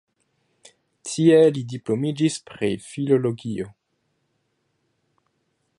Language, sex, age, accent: Esperanto, male, under 19, Internacia